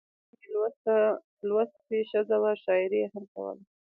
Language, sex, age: Pashto, female, 19-29